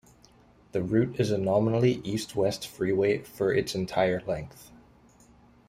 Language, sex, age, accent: English, male, 19-29, Canadian English